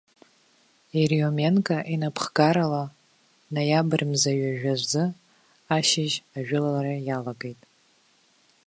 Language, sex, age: Abkhazian, female, 19-29